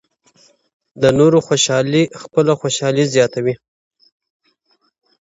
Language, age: Pashto, 19-29